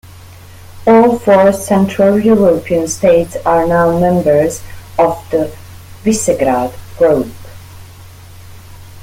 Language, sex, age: English, female, 30-39